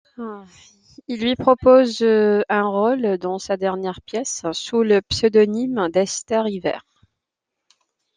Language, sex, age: French, female, 30-39